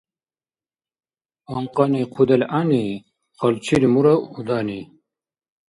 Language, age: Dargwa, 50-59